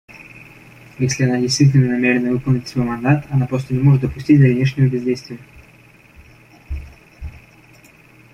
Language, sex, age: Russian, male, 19-29